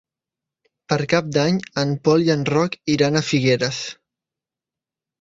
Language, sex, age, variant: Catalan, male, 19-29, Central